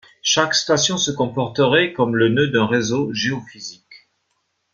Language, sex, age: French, male, 50-59